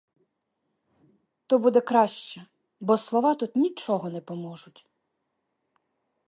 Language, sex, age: Ukrainian, female, 40-49